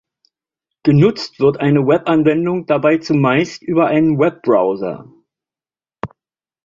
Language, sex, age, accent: German, male, 50-59, Deutschland Deutsch